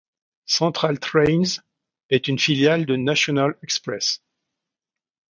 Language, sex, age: French, male, 60-69